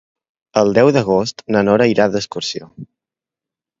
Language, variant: Catalan, Central